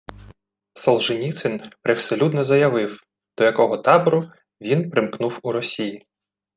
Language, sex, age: Ukrainian, male, 30-39